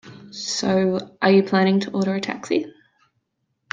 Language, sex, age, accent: English, female, 30-39, Australian English